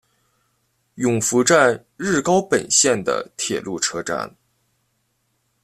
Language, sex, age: Chinese, male, 19-29